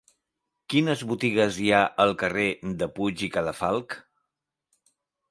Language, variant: Catalan, Central